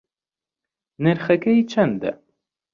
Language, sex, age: Central Kurdish, male, 19-29